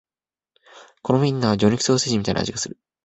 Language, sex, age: Japanese, male, 19-29